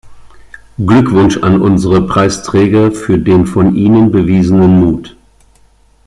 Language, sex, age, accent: German, male, 50-59, Deutschland Deutsch